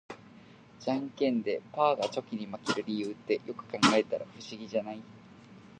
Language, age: Japanese, 19-29